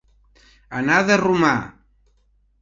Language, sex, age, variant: Catalan, male, 70-79, Central